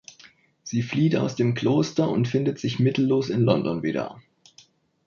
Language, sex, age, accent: German, male, 19-29, Deutschland Deutsch